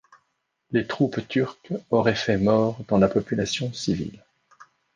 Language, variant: French, Français de métropole